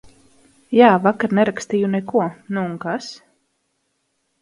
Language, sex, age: Latvian, female, 30-39